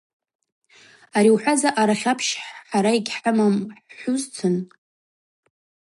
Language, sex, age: Abaza, female, 19-29